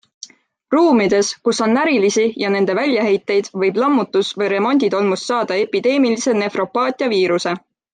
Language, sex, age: Estonian, female, 19-29